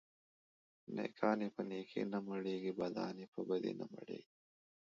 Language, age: Pashto, 30-39